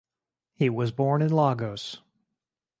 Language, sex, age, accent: English, male, 30-39, Canadian English